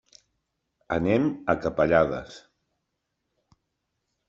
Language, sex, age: Catalan, male, 50-59